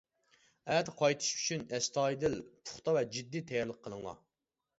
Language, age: Uyghur, 19-29